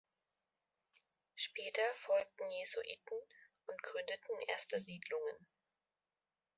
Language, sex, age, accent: German, female, 30-39, Deutschland Deutsch